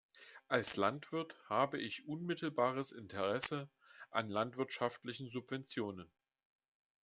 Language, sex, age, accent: German, male, 40-49, Deutschland Deutsch